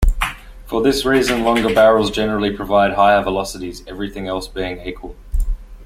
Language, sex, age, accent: English, male, 19-29, Australian English